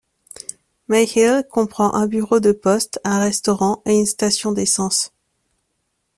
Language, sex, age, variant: French, female, 30-39, Français de métropole